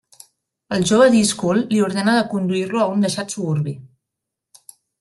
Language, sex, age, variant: Catalan, female, 19-29, Nord-Occidental